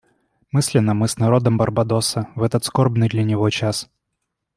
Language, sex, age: Russian, male, 19-29